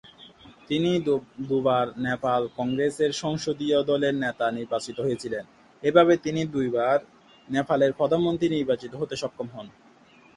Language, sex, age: Bengali, male, 19-29